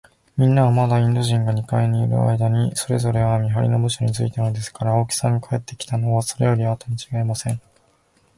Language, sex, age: Japanese, male, under 19